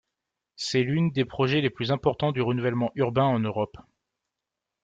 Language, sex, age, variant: French, male, 19-29, Français de métropole